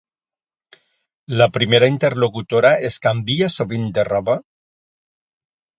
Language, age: Catalan, 60-69